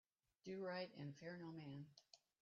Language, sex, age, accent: English, female, 60-69, United States English